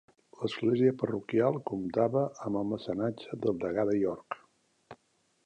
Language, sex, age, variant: Catalan, male, 70-79, Central